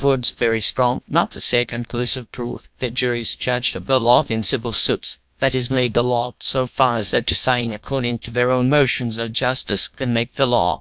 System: TTS, GlowTTS